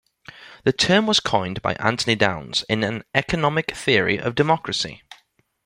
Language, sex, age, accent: English, male, 19-29, England English